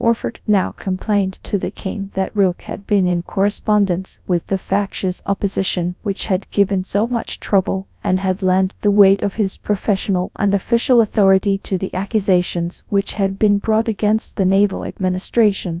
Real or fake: fake